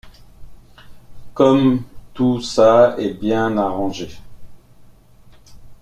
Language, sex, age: French, male, 40-49